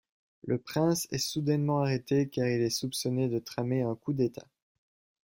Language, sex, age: French, male, 19-29